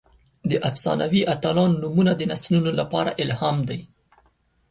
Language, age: Pashto, 19-29